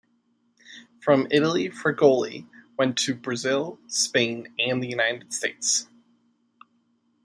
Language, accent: English, United States English